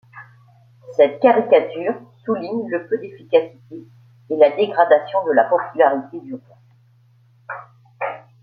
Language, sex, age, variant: French, female, 50-59, Français de métropole